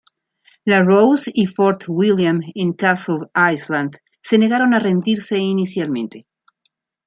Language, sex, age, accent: Spanish, female, 50-59, México